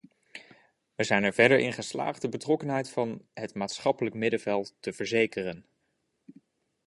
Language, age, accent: Dutch, 19-29, Nederlands Nederlands